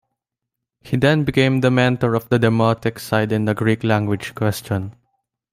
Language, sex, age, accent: English, male, under 19, Filipino